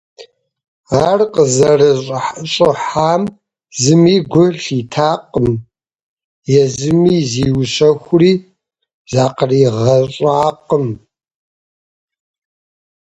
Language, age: Kabardian, 40-49